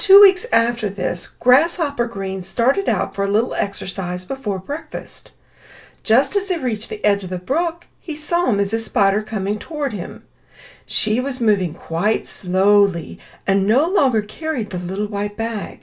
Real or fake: real